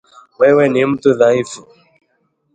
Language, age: Swahili, 30-39